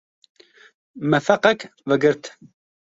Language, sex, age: Kurdish, male, 19-29